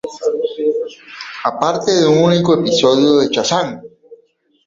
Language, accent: Spanish, Andino-Pacífico: Colombia, Perú, Ecuador, oeste de Bolivia y Venezuela andina